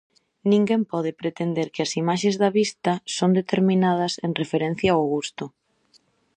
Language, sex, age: Galician, female, 19-29